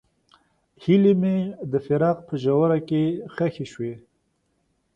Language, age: Pashto, 30-39